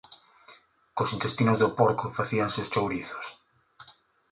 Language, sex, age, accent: Galician, male, 30-39, Normativo (estándar)